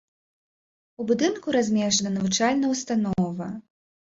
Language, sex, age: Belarusian, female, 19-29